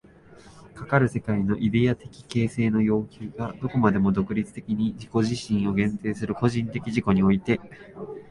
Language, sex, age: Japanese, male, 19-29